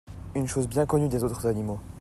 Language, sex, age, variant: French, male, under 19, Français de métropole